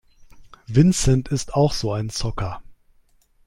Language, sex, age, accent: German, male, 30-39, Deutschland Deutsch